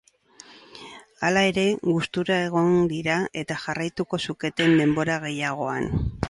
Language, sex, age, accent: Basque, female, 60-69, Erdialdekoa edo Nafarra (Gipuzkoa, Nafarroa)